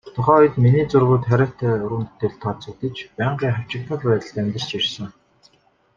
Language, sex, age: Mongolian, male, 19-29